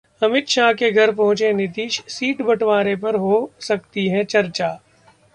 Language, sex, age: Hindi, male, 30-39